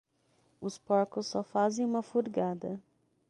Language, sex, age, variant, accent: Portuguese, female, 30-39, Portuguese (Brasil), Paulista